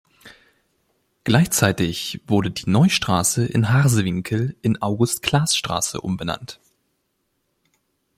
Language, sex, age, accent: German, male, 19-29, Deutschland Deutsch